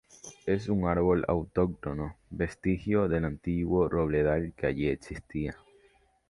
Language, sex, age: Spanish, male, under 19